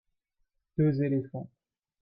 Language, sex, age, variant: French, male, 19-29, Français de métropole